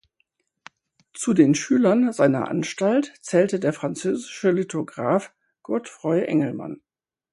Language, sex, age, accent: German, female, 50-59, Deutschland Deutsch